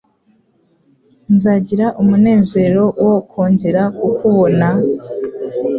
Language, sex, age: Kinyarwanda, female, under 19